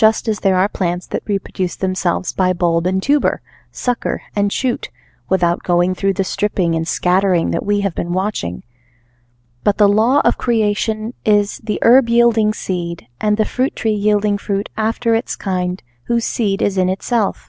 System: none